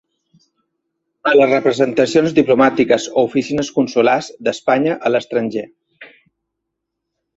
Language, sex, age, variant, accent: Catalan, male, 50-59, Balear, menorquí